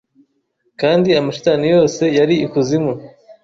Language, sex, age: Kinyarwanda, male, 19-29